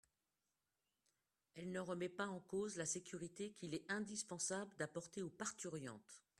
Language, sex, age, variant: French, female, 60-69, Français de métropole